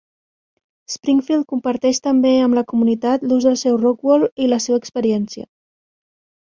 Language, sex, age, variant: Catalan, female, 40-49, Central